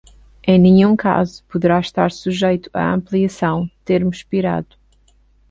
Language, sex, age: Portuguese, female, 30-39